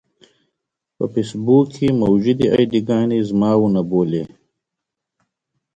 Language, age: Pashto, 30-39